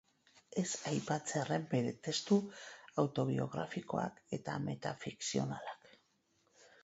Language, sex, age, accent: Basque, female, 40-49, Mendebalekoa (Araba, Bizkaia, Gipuzkoako mendebaleko herri batzuk)